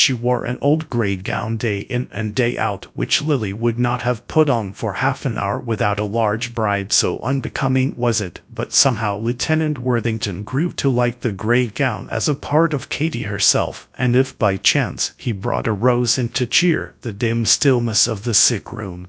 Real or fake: fake